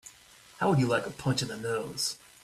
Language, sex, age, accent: English, male, 40-49, United States English